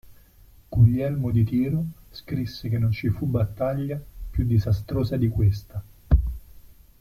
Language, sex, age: Italian, male, 30-39